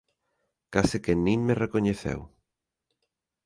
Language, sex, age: Galician, male, 40-49